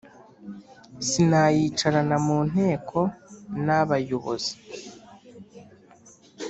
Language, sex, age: Kinyarwanda, male, under 19